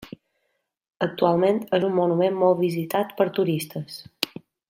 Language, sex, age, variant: Catalan, female, 19-29, Balear